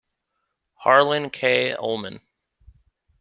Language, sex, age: English, male, 19-29